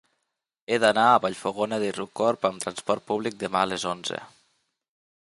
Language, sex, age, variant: Catalan, male, 19-29, Nord-Occidental